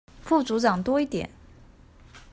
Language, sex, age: Chinese, female, 30-39